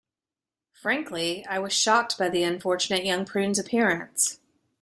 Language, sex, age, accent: English, female, 50-59, United States English